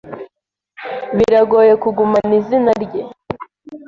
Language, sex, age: Kinyarwanda, female, 19-29